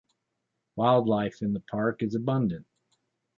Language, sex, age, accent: English, male, 40-49, United States English